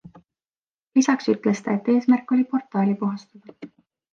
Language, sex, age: Estonian, female, 19-29